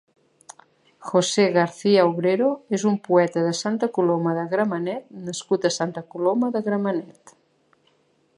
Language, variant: Catalan, Central